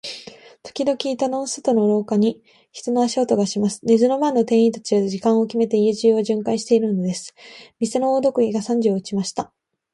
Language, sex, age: Japanese, female, 19-29